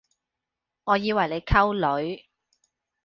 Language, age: Cantonese, 30-39